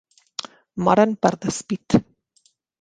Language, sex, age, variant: Catalan, female, 30-39, Central